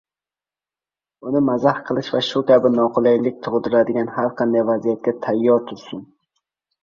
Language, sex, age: Uzbek, male, under 19